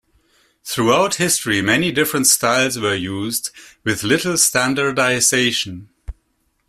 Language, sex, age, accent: English, male, 50-59, Canadian English